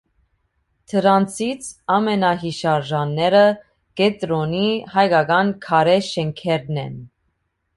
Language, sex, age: Armenian, female, 30-39